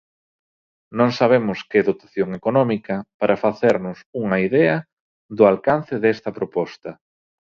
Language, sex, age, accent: Galician, male, 30-39, Normativo (estándar)